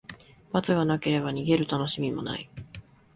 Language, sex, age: Japanese, female, 19-29